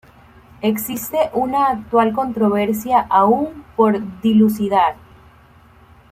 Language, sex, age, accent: Spanish, female, 19-29, Caribe: Cuba, Venezuela, Puerto Rico, República Dominicana, Panamá, Colombia caribeña, México caribeño, Costa del golfo de México